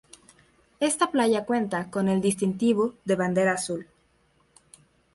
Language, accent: Spanish, México